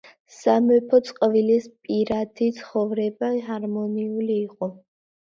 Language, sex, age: Georgian, female, under 19